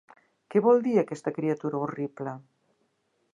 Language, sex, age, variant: Catalan, female, 60-69, Central